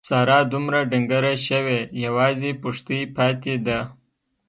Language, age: Pashto, 19-29